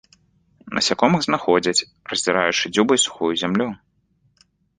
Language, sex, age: Belarusian, male, 19-29